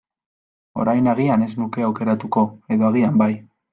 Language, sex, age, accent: Basque, male, 19-29, Mendebalekoa (Araba, Bizkaia, Gipuzkoako mendebaleko herri batzuk)